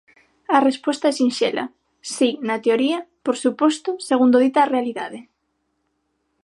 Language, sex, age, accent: Galician, female, under 19, Normativo (estándar); Neofalante